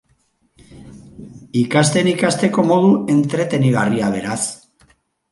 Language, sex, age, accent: Basque, male, 50-59, Erdialdekoa edo Nafarra (Gipuzkoa, Nafarroa)